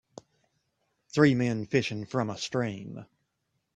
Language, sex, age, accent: English, male, 40-49, United States English